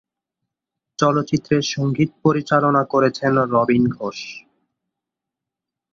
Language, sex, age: Bengali, male, 19-29